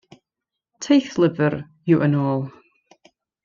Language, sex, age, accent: Welsh, female, 30-39, Y Deyrnas Unedig Cymraeg